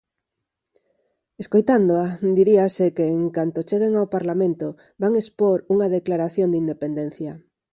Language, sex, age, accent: Galician, female, 40-49, Normativo (estándar)